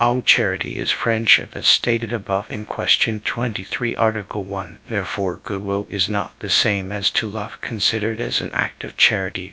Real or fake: fake